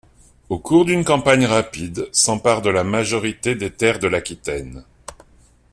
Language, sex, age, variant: French, male, 50-59, Français de métropole